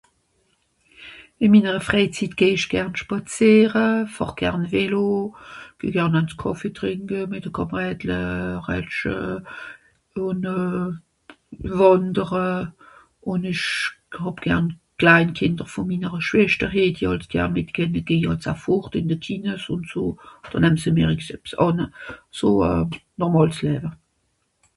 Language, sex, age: Swiss German, female, 60-69